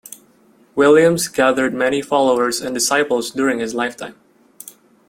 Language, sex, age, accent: English, male, 19-29, United States English